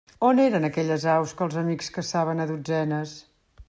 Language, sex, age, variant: Catalan, female, 50-59, Central